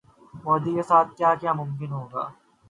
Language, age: Urdu, 19-29